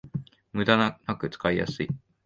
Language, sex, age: Japanese, male, 19-29